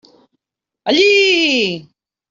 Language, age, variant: Catalan, 40-49, Central